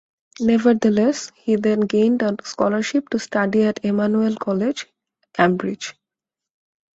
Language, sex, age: English, female, 19-29